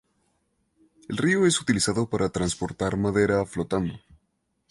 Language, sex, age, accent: Spanish, male, 19-29, Andino-Pacífico: Colombia, Perú, Ecuador, oeste de Bolivia y Venezuela andina